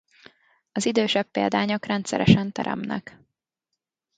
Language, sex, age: Hungarian, female, 19-29